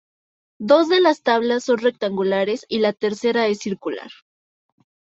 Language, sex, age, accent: Spanish, female, 19-29, México